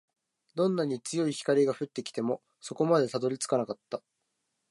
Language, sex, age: Japanese, male, 19-29